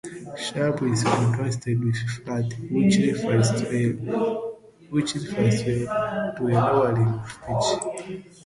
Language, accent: English, Southern African (South Africa, Zimbabwe, Namibia)